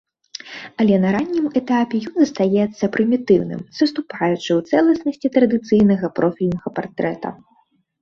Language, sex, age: Belarusian, female, 19-29